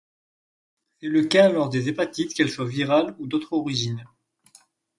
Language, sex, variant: French, male, Français de métropole